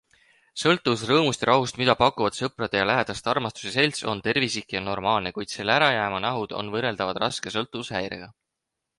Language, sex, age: Estonian, male, 19-29